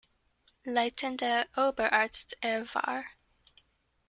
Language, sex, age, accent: German, female, 19-29, Amerikanisches Deutsch